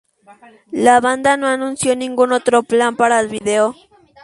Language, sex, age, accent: Spanish, female, under 19, México